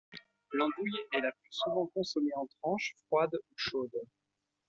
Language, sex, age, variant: French, male, 30-39, Français de métropole